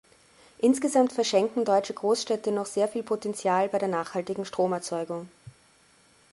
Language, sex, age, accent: German, female, 30-39, Österreichisches Deutsch